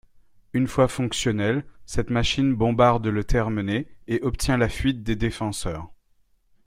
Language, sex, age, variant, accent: French, male, 40-49, Français des départements et régions d'outre-mer, Français de La Réunion